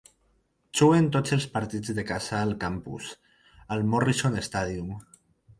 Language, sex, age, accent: Catalan, male, 19-29, valencià